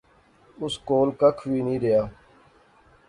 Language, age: Pahari-Potwari, 30-39